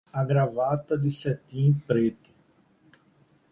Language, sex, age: Portuguese, male, 30-39